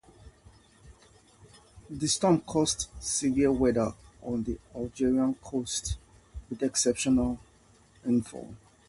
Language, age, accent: English, 40-49, England English